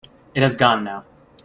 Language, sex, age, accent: English, male, 19-29, United States English